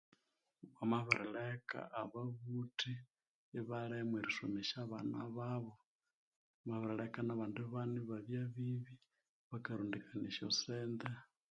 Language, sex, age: Konzo, male, 19-29